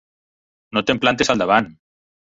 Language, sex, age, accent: Catalan, male, 40-49, valencià